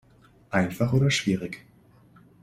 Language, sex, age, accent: German, male, under 19, Deutschland Deutsch